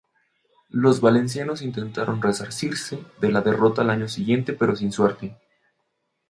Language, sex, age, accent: Spanish, male, 19-29, México